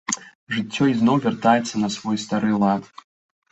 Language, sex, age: Belarusian, male, 30-39